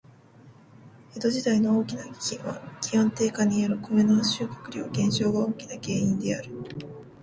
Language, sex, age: Japanese, female, under 19